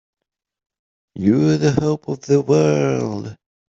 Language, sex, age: English, male, 30-39